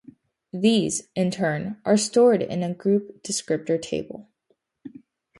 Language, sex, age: English, female, under 19